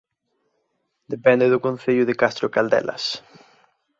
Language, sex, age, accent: Galician, male, 19-29, Central (gheada)